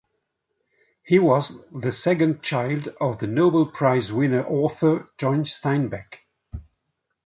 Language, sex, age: English, male, 60-69